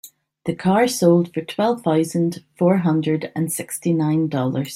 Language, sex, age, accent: English, female, 30-39, Irish English